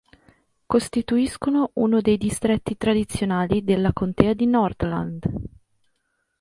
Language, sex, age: Italian, female, 30-39